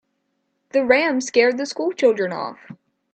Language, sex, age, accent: English, female, under 19, United States English